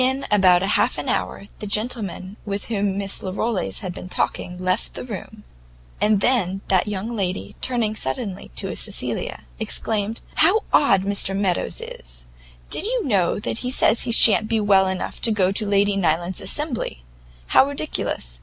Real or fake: real